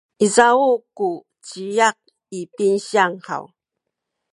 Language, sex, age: Sakizaya, female, 60-69